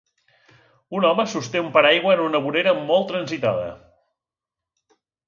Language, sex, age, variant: Catalan, male, 50-59, Central